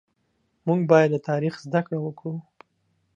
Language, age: Pashto, 19-29